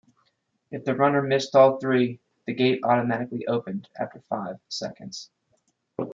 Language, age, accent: English, 30-39, United States English